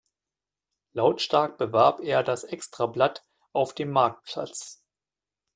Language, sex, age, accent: German, male, 50-59, Deutschland Deutsch